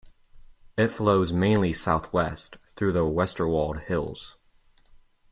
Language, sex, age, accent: English, male, 19-29, United States English